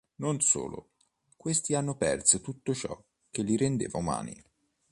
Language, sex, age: Italian, male, 30-39